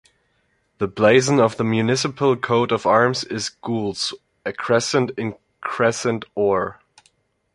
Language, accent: English, United States English